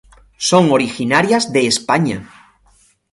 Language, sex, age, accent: Spanish, male, 50-59, España: Sur peninsular (Andalucia, Extremadura, Murcia)